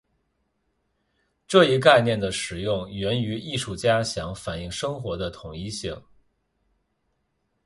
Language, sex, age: Chinese, male, 19-29